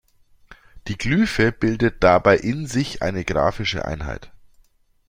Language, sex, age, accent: German, male, 40-49, Deutschland Deutsch